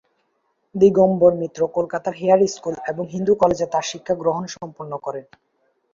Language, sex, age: Bengali, male, under 19